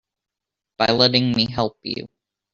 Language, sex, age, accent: English, male, 19-29, United States English